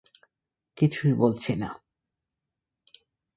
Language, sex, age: Bengali, male, 19-29